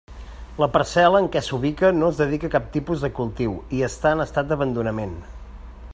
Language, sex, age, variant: Catalan, male, 30-39, Central